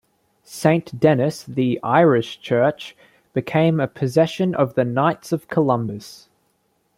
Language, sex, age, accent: English, male, under 19, Australian English